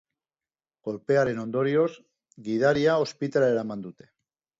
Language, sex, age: Basque, male, 40-49